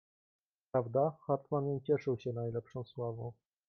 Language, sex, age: Polish, male, 19-29